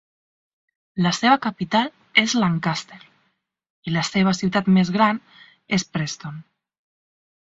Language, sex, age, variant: Catalan, female, 19-29, Central